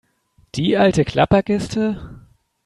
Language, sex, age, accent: German, male, 19-29, Deutschland Deutsch